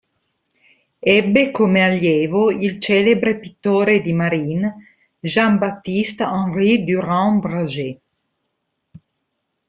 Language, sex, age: Italian, female, 40-49